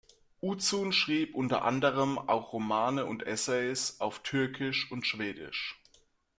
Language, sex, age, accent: German, male, 19-29, Deutschland Deutsch